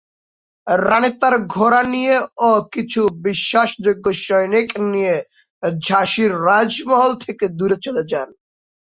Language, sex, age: Bengali, male, under 19